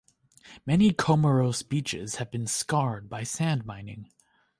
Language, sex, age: English, male, 19-29